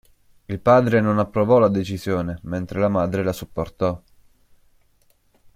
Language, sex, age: Italian, male, 19-29